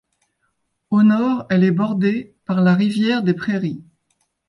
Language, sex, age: French, female, 30-39